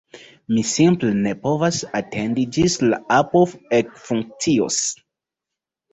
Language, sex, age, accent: Esperanto, male, 19-29, Internacia